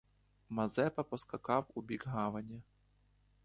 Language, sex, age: Ukrainian, male, 19-29